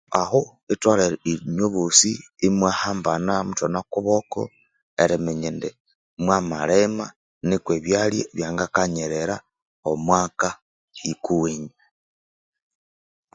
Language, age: Konzo, 30-39